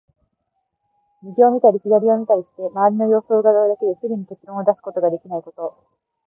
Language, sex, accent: Japanese, female, 標準語